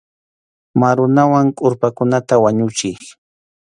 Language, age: Arequipa-La Unión Quechua, 30-39